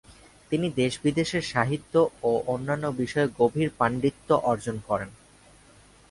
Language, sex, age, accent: Bengali, male, 19-29, শুদ্ধ